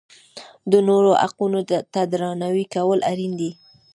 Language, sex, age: Pashto, female, 19-29